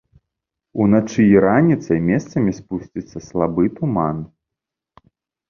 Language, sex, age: Belarusian, male, 30-39